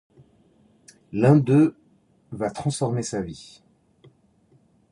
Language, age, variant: French, 50-59, Français de métropole